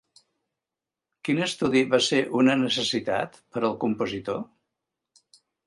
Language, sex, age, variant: Catalan, male, 70-79, Central